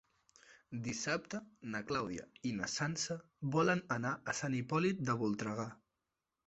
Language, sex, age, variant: Catalan, male, 19-29, Central